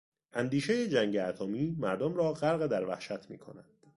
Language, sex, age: Persian, male, 30-39